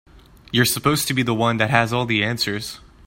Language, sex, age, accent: English, male, 19-29, Canadian English